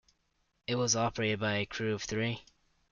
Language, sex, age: English, male, under 19